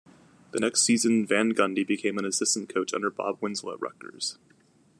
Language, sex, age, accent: English, male, 19-29, United States English